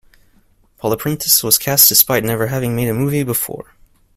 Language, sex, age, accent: English, male, 19-29, United States English